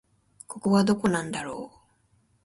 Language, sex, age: Japanese, female, 19-29